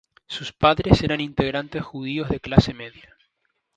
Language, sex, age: Spanish, male, 19-29